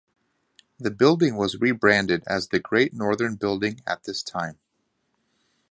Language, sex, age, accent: English, male, 19-29, United States English